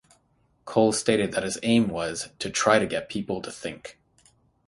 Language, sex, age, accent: English, male, 30-39, United States English; Canadian English